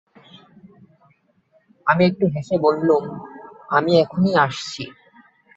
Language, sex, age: Bengali, male, 19-29